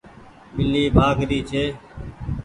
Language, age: Goaria, 19-29